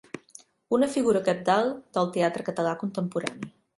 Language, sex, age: Catalan, female, 50-59